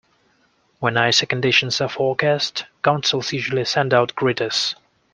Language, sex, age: English, male, 19-29